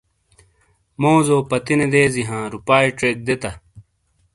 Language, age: Shina, 30-39